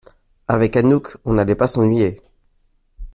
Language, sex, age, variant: French, male, 19-29, Français de métropole